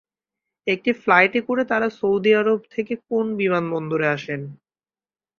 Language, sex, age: Bengali, male, 19-29